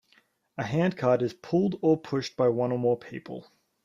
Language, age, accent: English, 19-29, Australian English